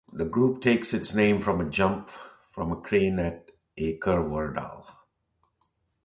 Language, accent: English, India and South Asia (India, Pakistan, Sri Lanka)